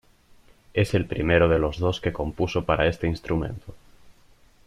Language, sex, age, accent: Spanish, male, 19-29, España: Norte peninsular (Asturias, Castilla y León, Cantabria, País Vasco, Navarra, Aragón, La Rioja, Guadalajara, Cuenca)